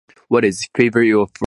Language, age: English, 19-29